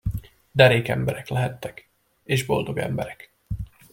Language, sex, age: Hungarian, male, 19-29